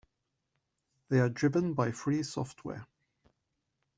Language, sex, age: English, male, 30-39